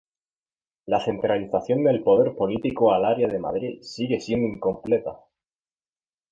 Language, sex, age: Spanish, male, 19-29